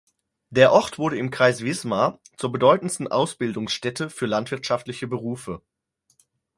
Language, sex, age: German, male, 30-39